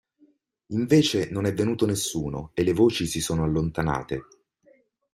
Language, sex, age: Italian, male, 40-49